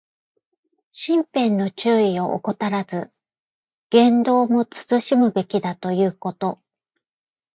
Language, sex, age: Japanese, female, 50-59